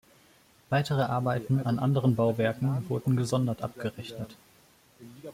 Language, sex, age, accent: German, male, 19-29, Deutschland Deutsch